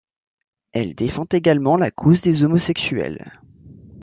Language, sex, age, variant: French, male, 19-29, Français de métropole